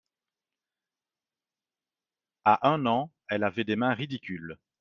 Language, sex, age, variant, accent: French, male, 40-49, Français d'Europe, Français de Belgique